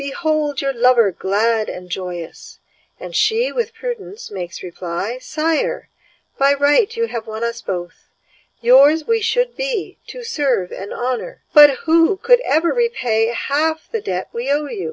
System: none